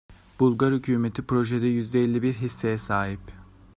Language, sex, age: Turkish, male, 19-29